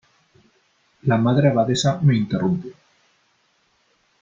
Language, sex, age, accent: Spanish, male, 30-39, España: Norte peninsular (Asturias, Castilla y León, Cantabria, País Vasco, Navarra, Aragón, La Rioja, Guadalajara, Cuenca)